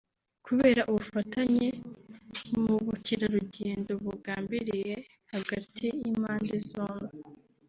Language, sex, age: Kinyarwanda, female, 19-29